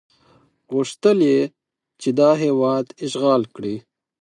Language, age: Pashto, 30-39